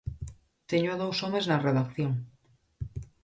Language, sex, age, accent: Galician, female, 30-39, Normativo (estándar)